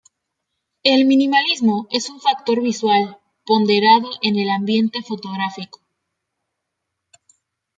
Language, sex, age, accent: Spanish, female, 19-29, México